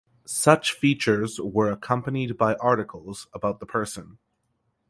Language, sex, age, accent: English, male, 19-29, Canadian English